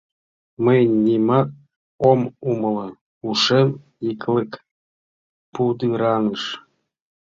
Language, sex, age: Mari, male, 40-49